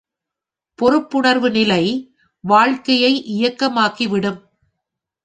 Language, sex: Tamil, female